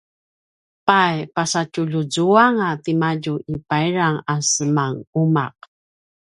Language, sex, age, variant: Paiwan, female, 50-59, pinayuanan a kinaikacedasan (東排灣語)